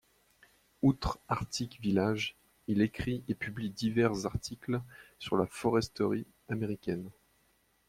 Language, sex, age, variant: French, male, 19-29, Français de métropole